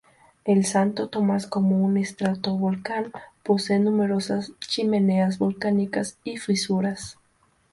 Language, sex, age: Spanish, female, under 19